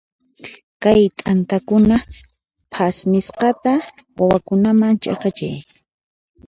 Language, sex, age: Puno Quechua, female, 30-39